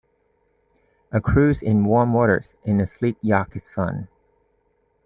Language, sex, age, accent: English, male, 30-39, Canadian English